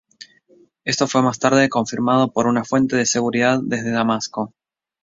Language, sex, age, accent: Spanish, male, 19-29, Rioplatense: Argentina, Uruguay, este de Bolivia, Paraguay